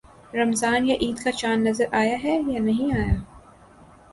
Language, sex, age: Urdu, female, 19-29